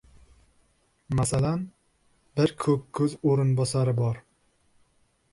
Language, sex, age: Uzbek, male, 19-29